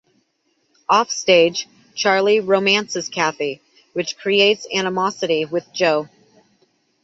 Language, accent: English, United States English